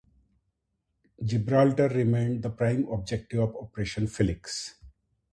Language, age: English, 40-49